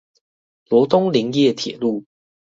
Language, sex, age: Chinese, male, 19-29